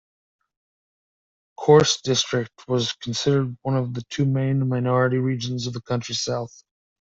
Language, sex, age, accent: English, male, 19-29, United States English